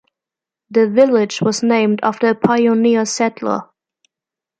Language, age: English, 19-29